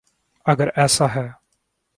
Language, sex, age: Urdu, male, 19-29